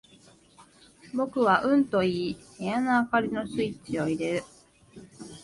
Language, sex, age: Japanese, female, 19-29